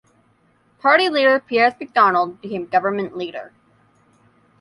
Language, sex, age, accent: English, male, under 19, United States English